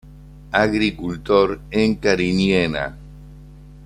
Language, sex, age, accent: Spanish, male, 60-69, Rioplatense: Argentina, Uruguay, este de Bolivia, Paraguay